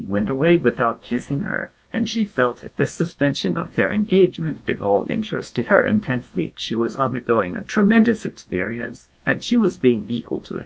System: TTS, GlowTTS